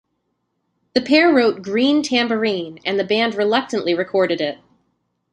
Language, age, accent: English, 19-29, United States English